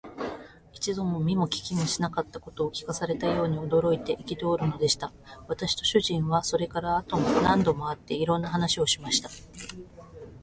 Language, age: Japanese, 40-49